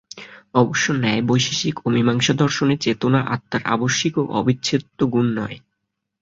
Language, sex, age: Bengali, male, 19-29